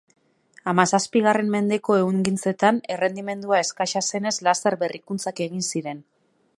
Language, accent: Basque, Mendebalekoa (Araba, Bizkaia, Gipuzkoako mendebaleko herri batzuk)